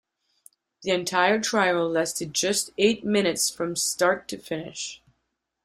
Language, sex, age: English, female, 30-39